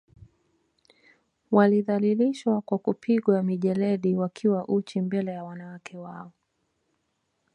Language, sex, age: Swahili, female, 19-29